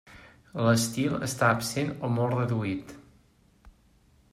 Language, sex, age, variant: Catalan, male, 40-49, Central